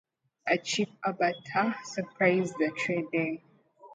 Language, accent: English, United States English